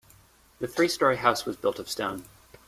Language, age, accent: English, 19-29, United States English